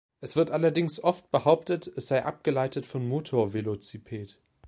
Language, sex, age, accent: German, male, 19-29, Deutschland Deutsch